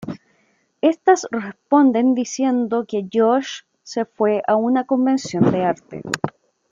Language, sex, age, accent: Spanish, female, 30-39, Chileno: Chile, Cuyo